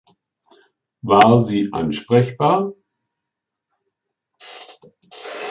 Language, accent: German, Deutschland Deutsch